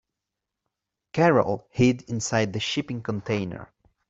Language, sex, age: English, male, 30-39